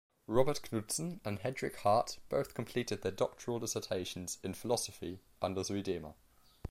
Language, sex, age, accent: English, male, under 19, England English